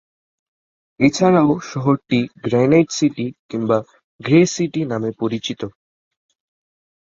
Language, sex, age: Bengali, male, 30-39